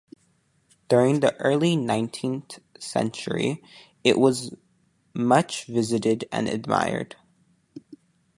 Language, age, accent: English, under 19, United States English